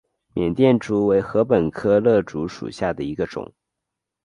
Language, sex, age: Chinese, male, under 19